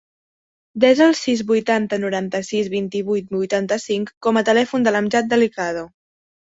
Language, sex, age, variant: Catalan, female, under 19, Central